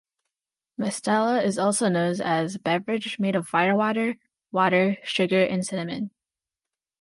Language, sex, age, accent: English, female, under 19, United States English